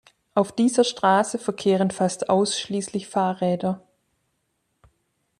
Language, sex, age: German, female, 40-49